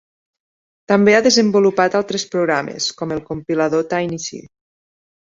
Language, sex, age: Catalan, female, 30-39